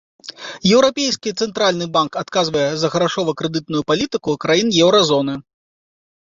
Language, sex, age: Belarusian, male, 30-39